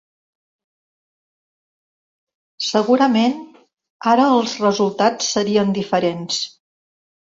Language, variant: Catalan, Central